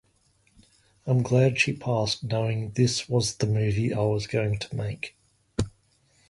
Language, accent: English, Australian English